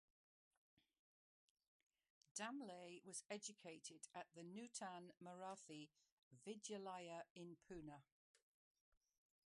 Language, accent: English, England English